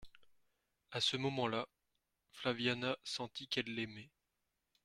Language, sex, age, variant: French, male, 19-29, Français de métropole